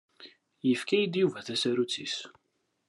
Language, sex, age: Kabyle, male, 30-39